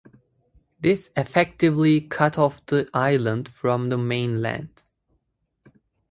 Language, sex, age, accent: English, male, 19-29, United States English